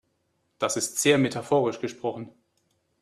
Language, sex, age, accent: German, male, 19-29, Deutschland Deutsch